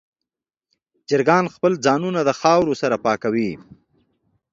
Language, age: Pashto, 50-59